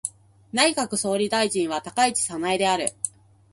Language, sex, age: Japanese, female, 30-39